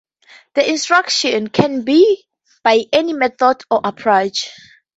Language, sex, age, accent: English, female, 19-29, Southern African (South Africa, Zimbabwe, Namibia)